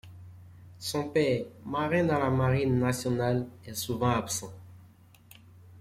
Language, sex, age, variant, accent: French, male, 19-29, Français d'Afrique subsaharienne et des îles africaines, Français de Côte d’Ivoire